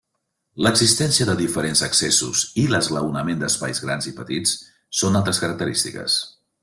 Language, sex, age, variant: Catalan, male, 40-49, Central